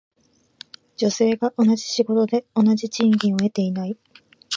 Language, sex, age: Japanese, female, 19-29